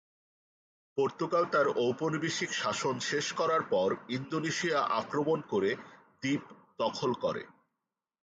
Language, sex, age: Bengali, male, 40-49